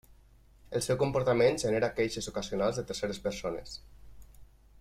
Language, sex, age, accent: Catalan, male, 30-39, valencià